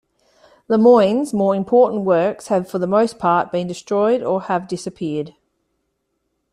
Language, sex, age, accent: English, female, 30-39, Australian English